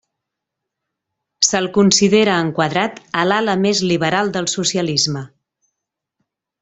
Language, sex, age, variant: Catalan, female, 40-49, Central